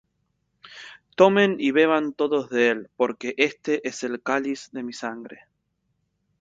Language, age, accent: Spanish, 19-29, Rioplatense: Argentina, Uruguay, este de Bolivia, Paraguay